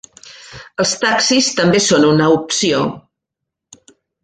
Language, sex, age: Catalan, female, 60-69